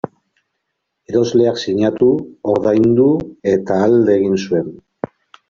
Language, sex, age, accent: Basque, male, 40-49, Mendebalekoa (Araba, Bizkaia, Gipuzkoako mendebaleko herri batzuk)